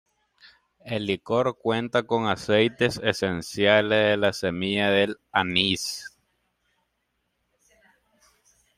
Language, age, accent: Spanish, 30-39, América central